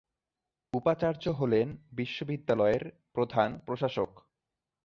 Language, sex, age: Bengali, male, 19-29